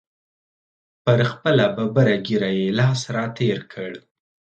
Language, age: Pashto, 19-29